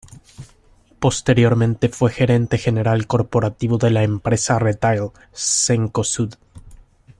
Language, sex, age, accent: Spanish, male, 19-29, América central